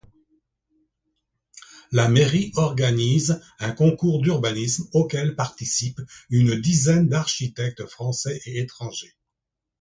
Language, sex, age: French, male, 60-69